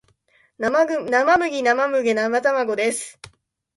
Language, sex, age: Japanese, female, 19-29